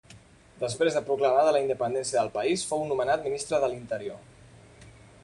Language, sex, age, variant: Catalan, male, 19-29, Central